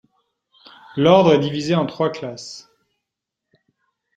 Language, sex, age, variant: French, male, 40-49, Français de métropole